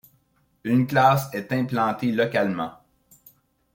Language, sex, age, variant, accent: French, male, 40-49, Français d'Amérique du Nord, Français du Canada